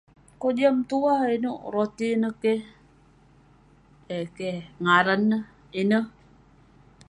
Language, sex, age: Western Penan, female, 19-29